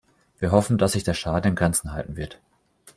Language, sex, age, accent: German, male, 19-29, Deutschland Deutsch